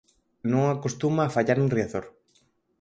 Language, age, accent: Galician, 19-29, Oriental (común en zona oriental)